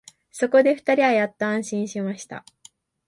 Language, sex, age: Japanese, female, 19-29